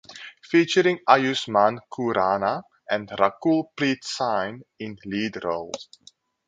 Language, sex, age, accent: English, male, 19-29, Southern African (South Africa, Zimbabwe, Namibia)